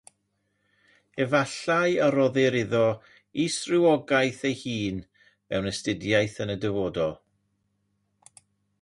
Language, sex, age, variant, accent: Welsh, male, 50-59, South-Western Welsh, Y Deyrnas Unedig Cymraeg